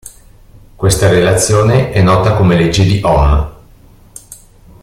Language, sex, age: Italian, male, 50-59